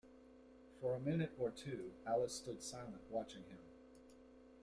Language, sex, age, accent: English, male, 40-49, United States English